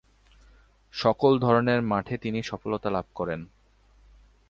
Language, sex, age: Bengali, male, 19-29